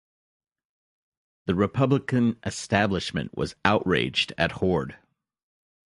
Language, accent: English, United States English